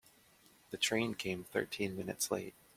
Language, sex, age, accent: English, male, 19-29, United States English